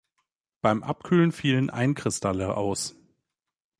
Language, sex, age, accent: German, male, 19-29, Deutschland Deutsch